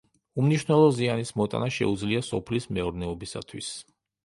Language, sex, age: Georgian, male, 50-59